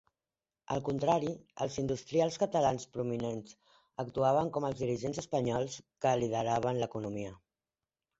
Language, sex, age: Catalan, female, 30-39